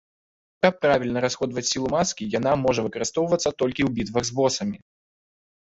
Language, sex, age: Belarusian, male, 19-29